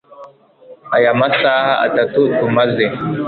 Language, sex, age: Kinyarwanda, male, 19-29